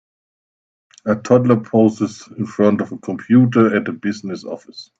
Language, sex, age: English, male, 40-49